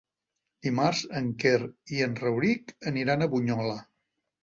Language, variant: Catalan, Central